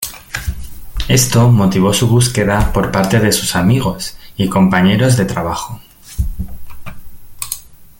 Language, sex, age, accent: Spanish, male, 30-39, España: Centro-Sur peninsular (Madrid, Toledo, Castilla-La Mancha)